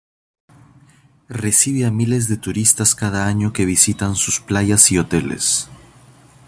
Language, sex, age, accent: Spanish, male, 30-39, Andino-Pacífico: Colombia, Perú, Ecuador, oeste de Bolivia y Venezuela andina